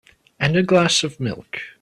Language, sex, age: English, male, 19-29